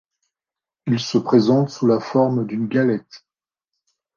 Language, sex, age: French, male, 50-59